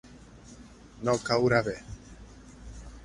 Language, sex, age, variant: Catalan, male, 40-49, Central